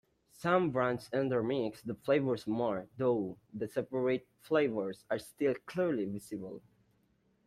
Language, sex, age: English, male, 19-29